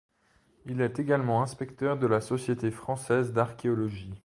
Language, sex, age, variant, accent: French, male, 19-29, Français d'Europe, Français de Suisse